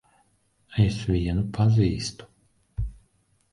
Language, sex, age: Latvian, male, 40-49